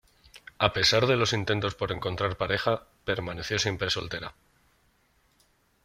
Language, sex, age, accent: Spanish, male, 30-39, España: Norte peninsular (Asturias, Castilla y León, Cantabria, País Vasco, Navarra, Aragón, La Rioja, Guadalajara, Cuenca)